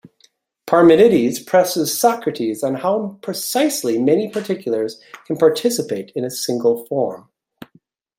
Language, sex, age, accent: English, male, 40-49, United States English